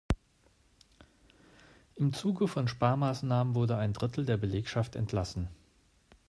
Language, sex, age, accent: German, male, 40-49, Deutschland Deutsch